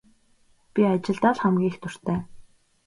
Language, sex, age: Mongolian, female, 19-29